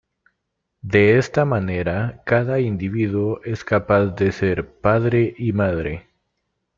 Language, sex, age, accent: Spanish, male, 19-29, América central